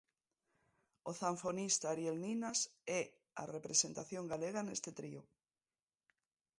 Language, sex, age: Galician, female, 40-49